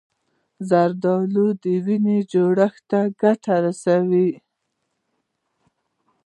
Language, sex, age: Pashto, female, 19-29